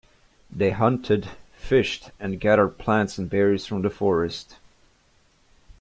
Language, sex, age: English, male, under 19